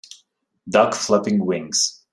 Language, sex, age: English, male, 30-39